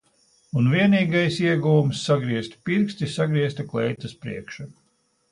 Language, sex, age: Latvian, male, 70-79